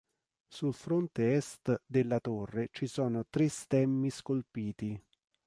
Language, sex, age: Italian, male, 40-49